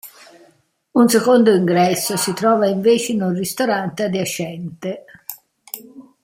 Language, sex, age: Italian, female, 60-69